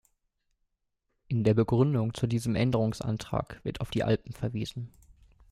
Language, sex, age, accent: German, male, 19-29, Deutschland Deutsch